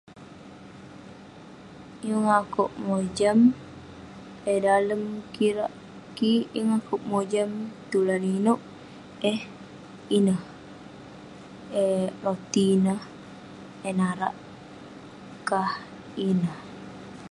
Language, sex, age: Western Penan, female, under 19